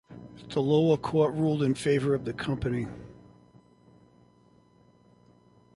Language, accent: English, United States English